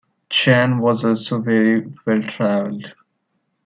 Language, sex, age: English, male, 19-29